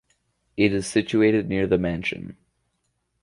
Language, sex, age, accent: English, male, under 19, Canadian English